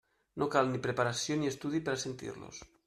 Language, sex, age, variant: Catalan, male, 30-39, Nord-Occidental